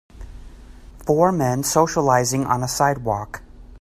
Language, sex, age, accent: English, male, 40-49, United States English